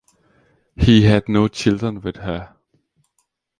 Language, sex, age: English, male, 19-29